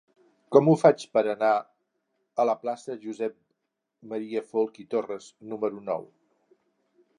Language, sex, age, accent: Catalan, male, 60-69, Neutre